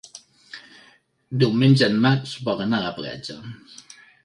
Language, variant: Catalan, Central